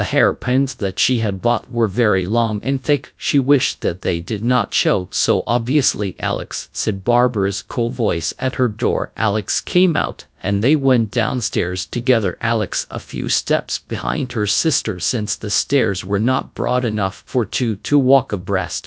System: TTS, GradTTS